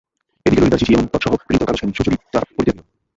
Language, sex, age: Bengali, male, 19-29